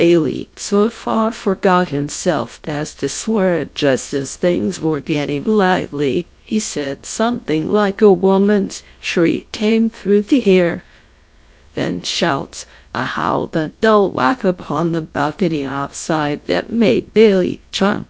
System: TTS, GlowTTS